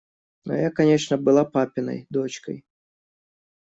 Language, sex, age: Russian, male, 19-29